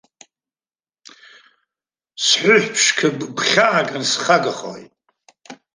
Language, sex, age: Abkhazian, male, 80-89